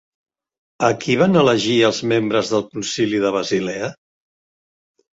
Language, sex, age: Catalan, male, 60-69